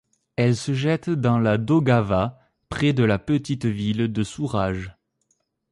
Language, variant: French, Français de métropole